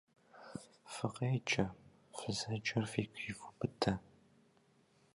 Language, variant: Kabardian, Адыгэбзэ (Къэбэрдей, Кирил, псоми зэдай)